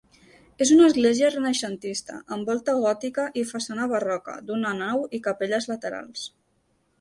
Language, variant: Catalan, Central